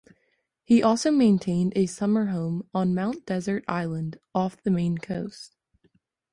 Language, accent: English, United States English